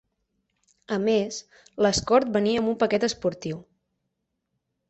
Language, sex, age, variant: Catalan, female, 19-29, Central